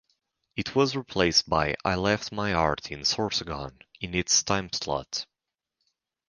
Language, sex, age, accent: English, male, 19-29, United States English